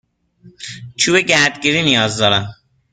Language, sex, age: Persian, male, 19-29